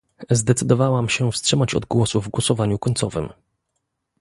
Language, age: Polish, 30-39